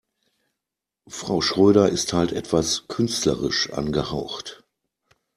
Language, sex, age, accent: German, male, 40-49, Deutschland Deutsch